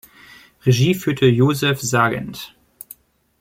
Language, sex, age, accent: German, male, 19-29, Deutschland Deutsch